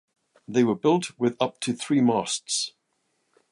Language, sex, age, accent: English, male, 60-69, England English